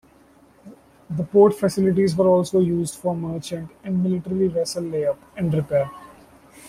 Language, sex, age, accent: English, male, 19-29, India and South Asia (India, Pakistan, Sri Lanka)